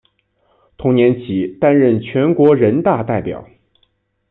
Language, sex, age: Chinese, male, 19-29